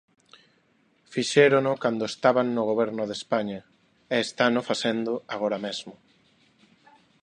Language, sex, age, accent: Galician, male, 30-39, Neofalante